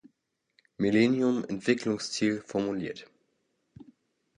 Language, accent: German, Deutschland Deutsch